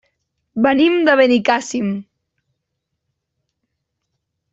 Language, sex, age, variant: Catalan, female, 19-29, Central